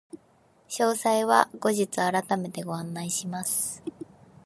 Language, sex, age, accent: Japanese, female, 19-29, 標準語